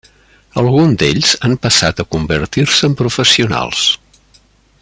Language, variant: Catalan, Central